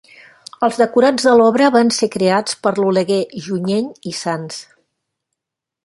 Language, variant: Catalan, Septentrional